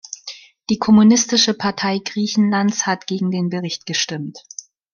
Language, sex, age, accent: German, female, 19-29, Deutschland Deutsch